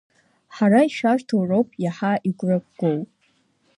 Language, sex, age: Abkhazian, female, 30-39